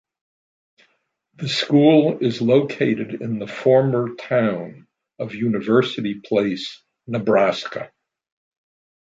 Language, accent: English, United States English